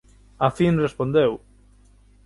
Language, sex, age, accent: Galician, male, 30-39, Atlántico (seseo e gheada); Central (gheada); Normativo (estándar)